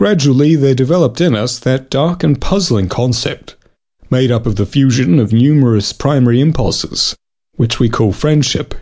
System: none